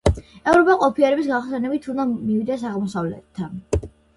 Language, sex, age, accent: Georgian, female, under 19, მშვიდი